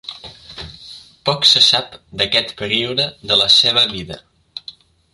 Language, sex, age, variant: Catalan, male, 19-29, Septentrional